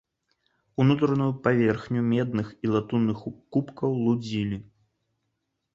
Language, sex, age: Belarusian, male, 19-29